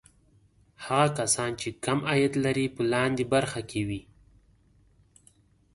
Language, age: Pashto, 19-29